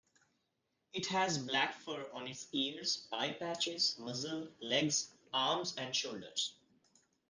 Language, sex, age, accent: English, male, 19-29, India and South Asia (India, Pakistan, Sri Lanka)